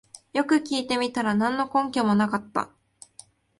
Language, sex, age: Japanese, female, 19-29